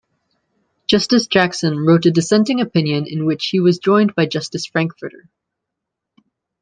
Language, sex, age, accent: English, male, 19-29, United States English